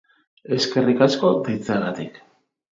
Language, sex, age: Basque, male, 30-39